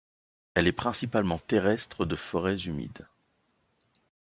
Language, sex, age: French, male, 40-49